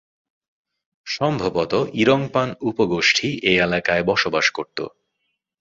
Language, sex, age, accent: Bengali, male, 30-39, চলিত